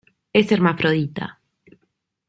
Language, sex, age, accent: Spanish, female, 19-29, Rioplatense: Argentina, Uruguay, este de Bolivia, Paraguay